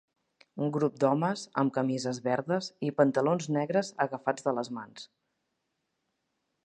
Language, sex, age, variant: Catalan, female, 40-49, Central